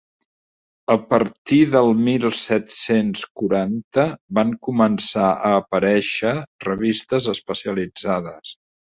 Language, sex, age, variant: Catalan, male, 60-69, Central